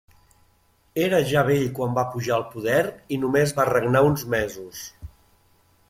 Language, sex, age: Catalan, male, 60-69